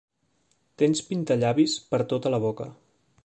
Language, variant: Catalan, Central